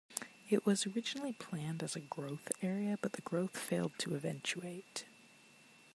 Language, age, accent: English, 19-29, United States English